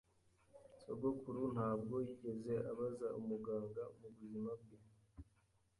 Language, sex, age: Kinyarwanda, male, 19-29